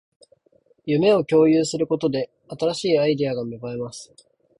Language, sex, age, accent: Japanese, male, 19-29, 標準語